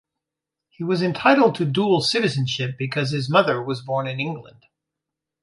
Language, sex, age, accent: English, male, 50-59, United States English